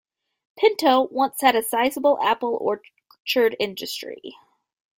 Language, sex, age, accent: English, female, 19-29, United States English